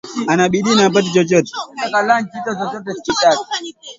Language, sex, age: Swahili, male, 19-29